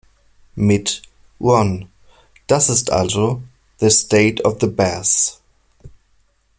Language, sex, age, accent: German, male, 30-39, Deutschland Deutsch